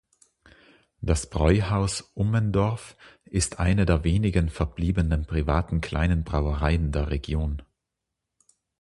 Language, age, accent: German, 40-49, Österreichisches Deutsch